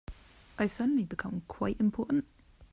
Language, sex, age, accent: English, female, 30-39, England English